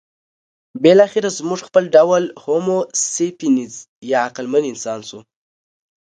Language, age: Pashto, 19-29